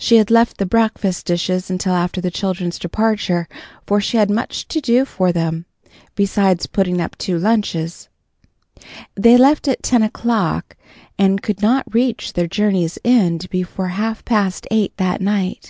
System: none